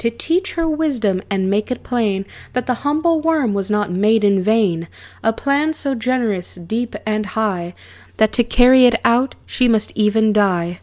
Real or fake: real